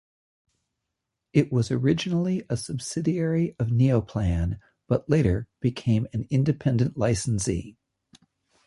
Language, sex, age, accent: English, male, 50-59, United States English